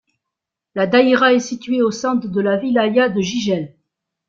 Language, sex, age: French, female, 60-69